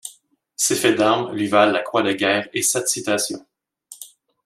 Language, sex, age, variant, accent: French, male, 40-49, Français d'Amérique du Nord, Français du Canada